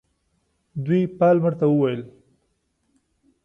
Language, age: Pashto, 30-39